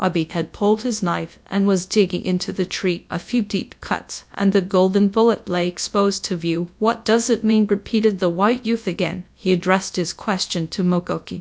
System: TTS, GradTTS